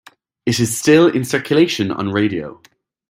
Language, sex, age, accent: English, male, 19-29, Irish English